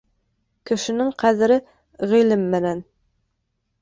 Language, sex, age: Bashkir, female, 19-29